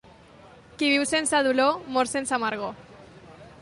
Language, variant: Catalan, Central